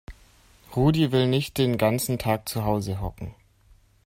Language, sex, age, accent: German, male, 19-29, Deutschland Deutsch